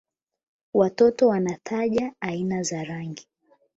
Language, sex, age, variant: Swahili, female, 19-29, Kiswahili cha Bara ya Tanzania